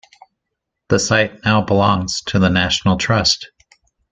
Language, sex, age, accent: English, male, 40-49, United States English